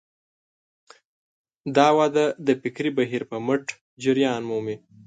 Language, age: Pashto, 19-29